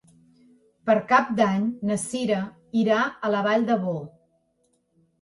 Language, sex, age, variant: Catalan, female, 40-49, Central